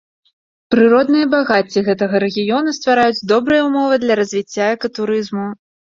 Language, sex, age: Belarusian, female, 19-29